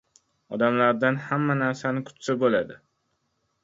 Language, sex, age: Uzbek, male, under 19